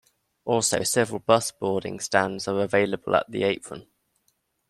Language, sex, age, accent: English, male, 19-29, England English